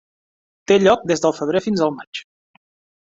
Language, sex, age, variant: Catalan, male, 30-39, Central